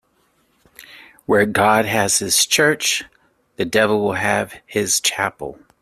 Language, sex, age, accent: English, male, 40-49, United States English